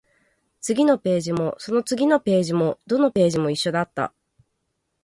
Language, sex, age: Japanese, female, 30-39